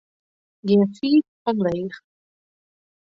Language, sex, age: Western Frisian, female, under 19